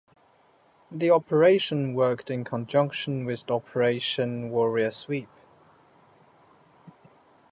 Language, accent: English, England English